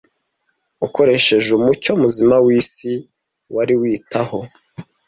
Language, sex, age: Kinyarwanda, male, 19-29